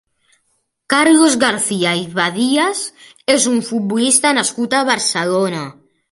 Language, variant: Catalan, Central